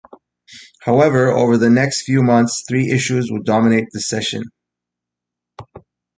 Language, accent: English, United States English